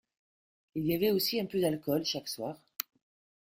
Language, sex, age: French, female, 50-59